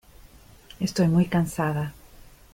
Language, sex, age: Spanish, female, 50-59